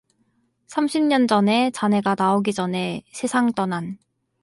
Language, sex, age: Korean, female, 19-29